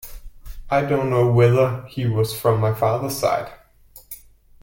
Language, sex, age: English, male, 19-29